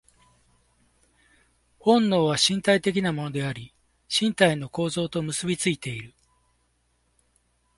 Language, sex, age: Japanese, male, 50-59